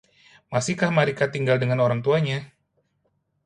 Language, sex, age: Indonesian, male, 40-49